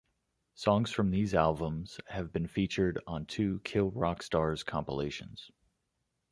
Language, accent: English, United States English